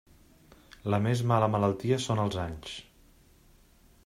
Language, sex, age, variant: Catalan, male, 30-39, Central